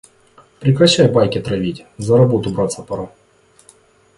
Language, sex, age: Russian, male, 30-39